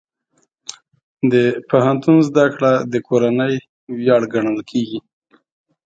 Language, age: Pashto, 40-49